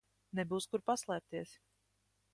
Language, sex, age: Latvian, female, 30-39